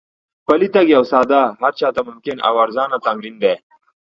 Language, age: Pashto, 30-39